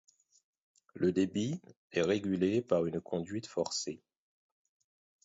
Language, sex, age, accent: French, male, 30-39, Français d’Haïti